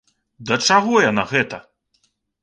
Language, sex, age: Belarusian, male, 30-39